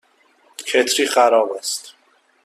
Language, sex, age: Persian, male, 19-29